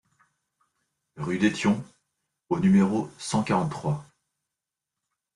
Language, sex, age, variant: French, male, 30-39, Français de métropole